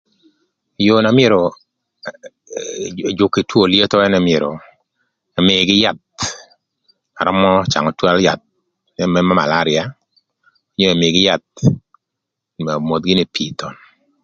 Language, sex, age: Thur, male, 60-69